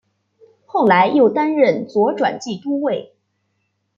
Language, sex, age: Chinese, female, 19-29